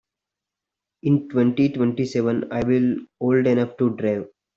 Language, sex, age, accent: English, male, 19-29, India and South Asia (India, Pakistan, Sri Lanka)